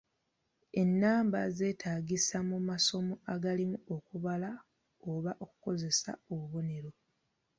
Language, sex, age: Ganda, female, 19-29